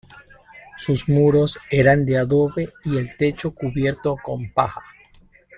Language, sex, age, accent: Spanish, male, 30-39, Andino-Pacífico: Colombia, Perú, Ecuador, oeste de Bolivia y Venezuela andina